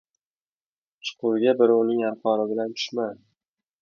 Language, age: Uzbek, 19-29